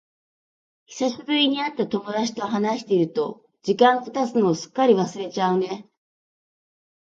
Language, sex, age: Japanese, female, 50-59